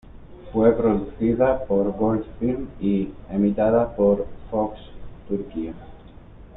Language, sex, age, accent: Spanish, male, 30-39, España: Norte peninsular (Asturias, Castilla y León, Cantabria, País Vasco, Navarra, Aragón, La Rioja, Guadalajara, Cuenca)